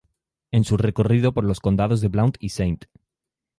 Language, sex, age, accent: Spanish, male, 19-29, España: Centro-Sur peninsular (Madrid, Toledo, Castilla-La Mancha)